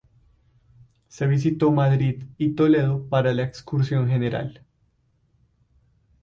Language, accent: Spanish, Caribe: Cuba, Venezuela, Puerto Rico, República Dominicana, Panamá, Colombia caribeña, México caribeño, Costa del golfo de México